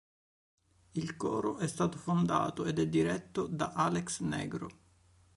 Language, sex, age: Italian, male, 30-39